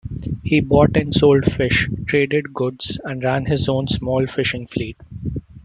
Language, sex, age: English, male, 19-29